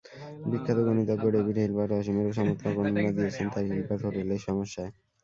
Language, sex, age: Bengali, male, 19-29